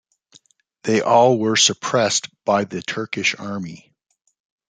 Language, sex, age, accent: English, male, 50-59, United States English